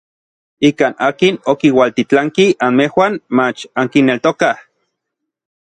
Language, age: Orizaba Nahuatl, 30-39